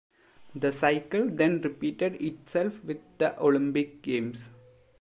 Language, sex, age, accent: English, male, 19-29, India and South Asia (India, Pakistan, Sri Lanka)